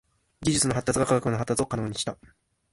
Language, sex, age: Japanese, male, 19-29